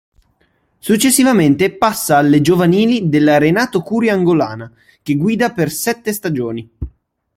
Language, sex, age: Italian, male, 19-29